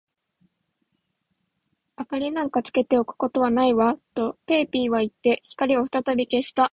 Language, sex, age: Japanese, female, 19-29